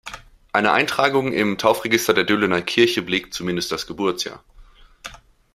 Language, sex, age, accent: German, male, 19-29, Deutschland Deutsch